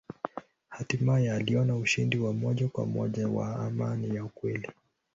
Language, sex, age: Swahili, male, 19-29